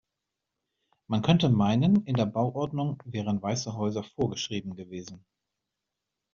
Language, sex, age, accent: German, male, 50-59, Deutschland Deutsch